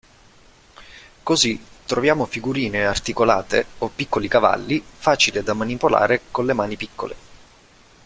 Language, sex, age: Italian, male, 30-39